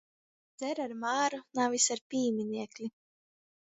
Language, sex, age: Latgalian, female, 19-29